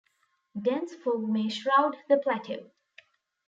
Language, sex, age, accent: English, female, 19-29, India and South Asia (India, Pakistan, Sri Lanka)